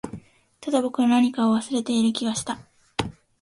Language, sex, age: Japanese, female, 19-29